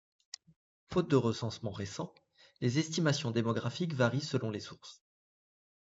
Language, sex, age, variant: French, male, 30-39, Français de métropole